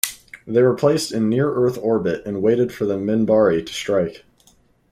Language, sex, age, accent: English, male, 19-29, United States English